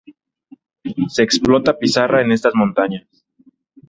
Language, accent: Spanish, México